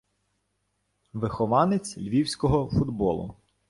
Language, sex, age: Ukrainian, male, 40-49